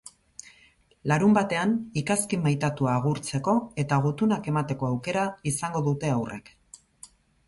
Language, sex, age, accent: Basque, female, 40-49, Erdialdekoa edo Nafarra (Gipuzkoa, Nafarroa)